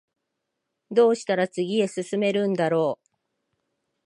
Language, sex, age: Japanese, female, 50-59